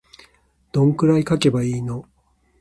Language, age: Japanese, 50-59